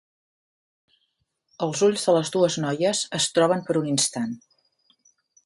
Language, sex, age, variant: Catalan, female, 50-59, Central